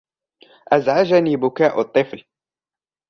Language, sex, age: Arabic, male, 19-29